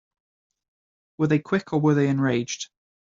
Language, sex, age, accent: English, male, 19-29, Welsh English